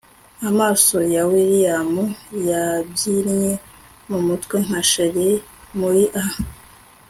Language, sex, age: Kinyarwanda, female, 19-29